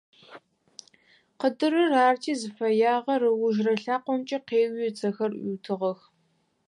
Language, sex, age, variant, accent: Adyghe, female, under 19, Адыгабзэ (Кирил, пстэумэ зэдыряе), Кıэмгуй (Çemguy)